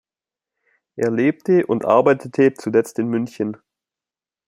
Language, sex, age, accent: German, male, 19-29, Deutschland Deutsch